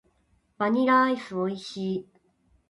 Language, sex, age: Japanese, female, 30-39